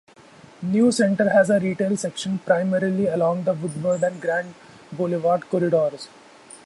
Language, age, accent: English, 19-29, India and South Asia (India, Pakistan, Sri Lanka)